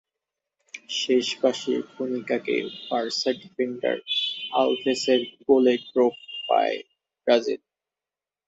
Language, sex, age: Bengali, male, 19-29